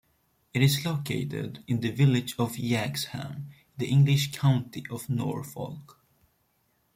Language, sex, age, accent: English, male, 19-29, England English